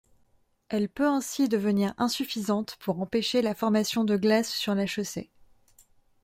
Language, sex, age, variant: French, female, 30-39, Français de métropole